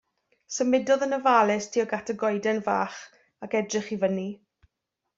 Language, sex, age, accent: Welsh, female, 40-49, Y Deyrnas Unedig Cymraeg